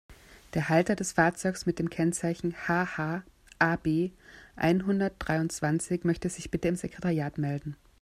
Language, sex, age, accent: German, female, 30-39, Österreichisches Deutsch